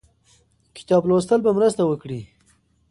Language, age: Pashto, 19-29